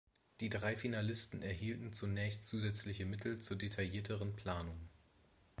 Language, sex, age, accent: German, male, 30-39, Deutschland Deutsch